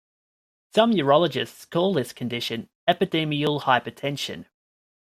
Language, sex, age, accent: English, male, 19-29, Australian English